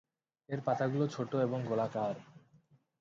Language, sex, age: Bengali, male, 19-29